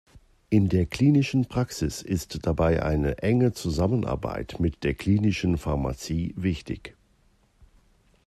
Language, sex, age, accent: German, male, 40-49, Deutschland Deutsch